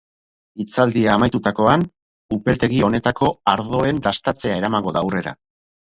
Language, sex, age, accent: Basque, male, 50-59, Erdialdekoa edo Nafarra (Gipuzkoa, Nafarroa)